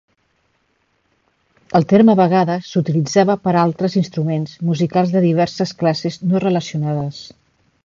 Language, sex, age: Catalan, female, 50-59